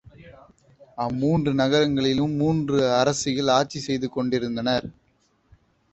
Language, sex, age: Tamil, male, 19-29